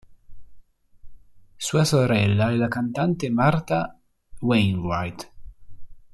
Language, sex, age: Italian, male, 19-29